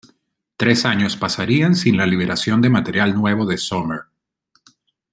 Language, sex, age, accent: Spanish, male, 40-49, Caribe: Cuba, Venezuela, Puerto Rico, República Dominicana, Panamá, Colombia caribeña, México caribeño, Costa del golfo de México